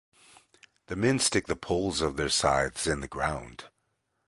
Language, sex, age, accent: English, male, 40-49, United States English